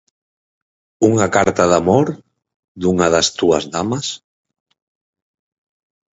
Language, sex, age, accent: Galician, male, 40-49, Central (gheada)